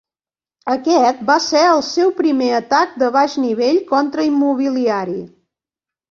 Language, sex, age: Catalan, female, 50-59